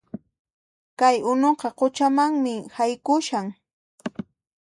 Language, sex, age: Puno Quechua, female, 30-39